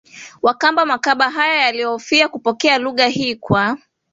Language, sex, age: Swahili, female, 19-29